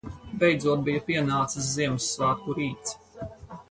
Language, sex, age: Latvian, female, 50-59